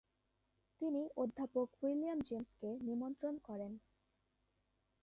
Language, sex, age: Bengali, female, 19-29